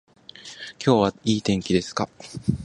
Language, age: Japanese, 19-29